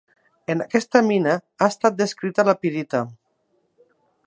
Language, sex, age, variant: Catalan, female, 40-49, Nord-Occidental